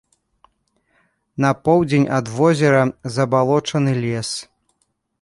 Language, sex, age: Belarusian, male, 30-39